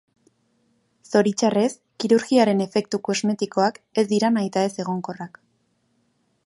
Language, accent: Basque, Erdialdekoa edo Nafarra (Gipuzkoa, Nafarroa)